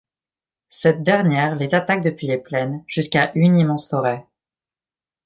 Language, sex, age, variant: French, male, under 19, Français de métropole